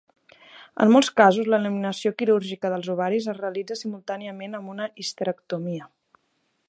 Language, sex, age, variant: Catalan, female, 30-39, Central